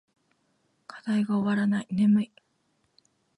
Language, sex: Japanese, female